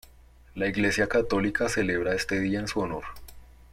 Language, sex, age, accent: Spanish, male, 19-29, Andino-Pacífico: Colombia, Perú, Ecuador, oeste de Bolivia y Venezuela andina